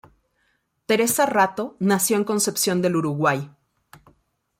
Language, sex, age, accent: Spanish, female, 40-49, México